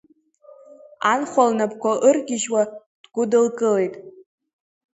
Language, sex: Abkhazian, female